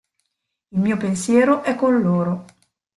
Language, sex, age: Italian, female, 40-49